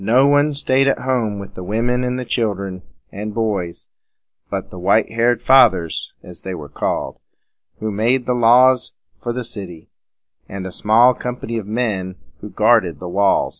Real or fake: real